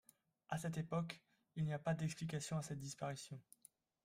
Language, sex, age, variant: French, male, 19-29, Français de métropole